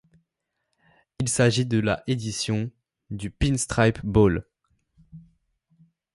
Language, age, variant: French, under 19, Français de métropole